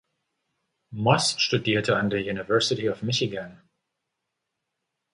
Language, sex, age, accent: German, male, 40-49, Deutschland Deutsch